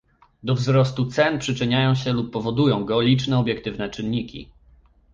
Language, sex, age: Polish, male, 30-39